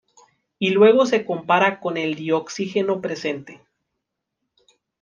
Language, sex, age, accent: Spanish, male, 19-29, México